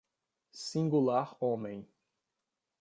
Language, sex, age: Portuguese, male, 40-49